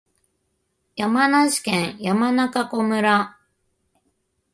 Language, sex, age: Japanese, female, 30-39